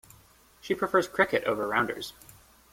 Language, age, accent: English, 19-29, United States English